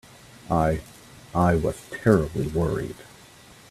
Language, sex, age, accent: English, male, 40-49, United States English